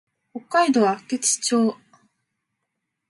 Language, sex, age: Japanese, female, 19-29